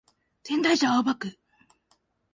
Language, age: Japanese, 19-29